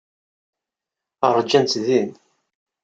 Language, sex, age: Kabyle, male, 30-39